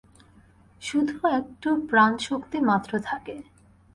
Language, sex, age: Bengali, female, 19-29